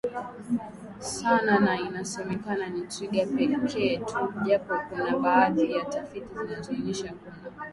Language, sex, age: Swahili, female, 19-29